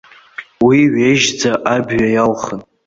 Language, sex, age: Abkhazian, male, under 19